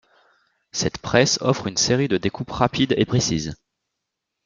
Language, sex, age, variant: French, male, under 19, Français de métropole